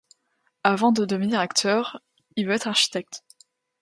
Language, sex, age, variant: French, female, 19-29, Français d'Europe